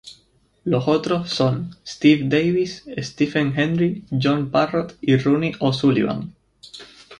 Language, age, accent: Spanish, 19-29, España: Islas Canarias